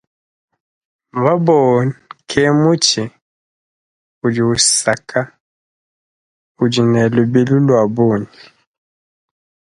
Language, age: Luba-Lulua, 30-39